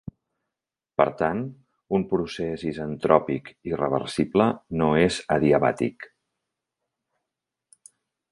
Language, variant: Catalan, Central